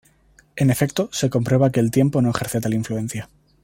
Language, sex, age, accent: Spanish, male, 19-29, España: Centro-Sur peninsular (Madrid, Toledo, Castilla-La Mancha)